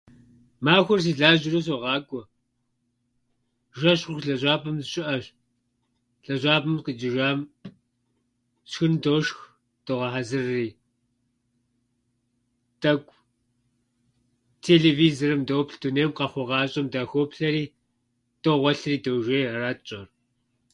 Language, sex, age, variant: Kabardian, male, 50-59, Адыгэбзэ (Къэбэрдей, Кирил, псоми зэдай)